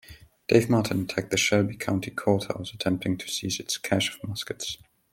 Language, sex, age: English, male, 19-29